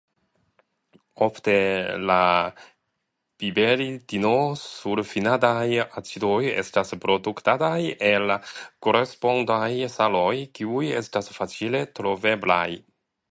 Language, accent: Esperanto, Internacia